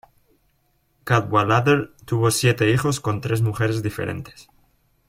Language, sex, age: Spanish, male, 19-29